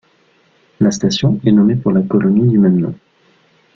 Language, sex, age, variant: French, male, 19-29, Français de métropole